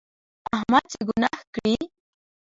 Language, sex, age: Pashto, female, under 19